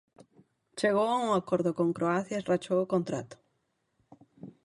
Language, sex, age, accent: Galician, female, 30-39, Oriental (común en zona oriental); Normativo (estándar)